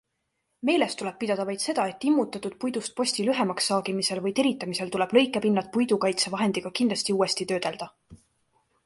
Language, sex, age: Estonian, female, 19-29